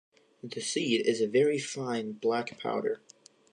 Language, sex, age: English, male, under 19